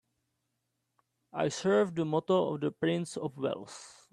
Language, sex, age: English, male, 19-29